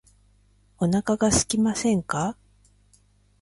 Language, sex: Japanese, female